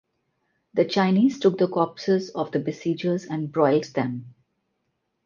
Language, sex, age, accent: English, female, 40-49, India and South Asia (India, Pakistan, Sri Lanka)